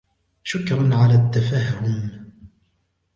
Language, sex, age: Arabic, male, 19-29